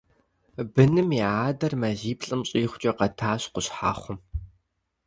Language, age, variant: Kabardian, 19-29, Адыгэбзэ (Къэбэрдей, Кирил, Урысей)